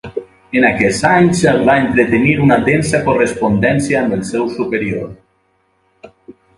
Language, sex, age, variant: Catalan, male, 40-49, Valencià meridional